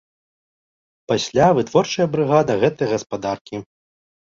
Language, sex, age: Belarusian, male, 19-29